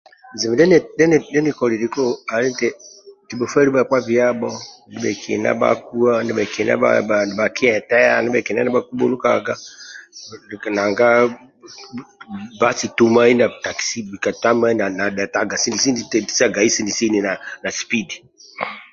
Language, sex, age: Amba (Uganda), male, 70-79